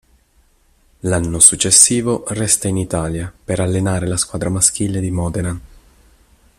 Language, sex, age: Italian, male, 19-29